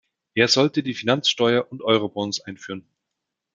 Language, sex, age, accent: German, male, 30-39, Deutschland Deutsch